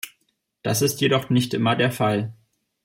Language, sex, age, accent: German, male, 30-39, Deutschland Deutsch